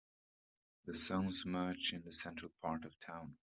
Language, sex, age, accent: English, male, 30-39, England English